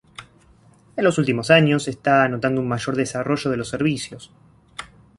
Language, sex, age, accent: Spanish, male, 19-29, Rioplatense: Argentina, Uruguay, este de Bolivia, Paraguay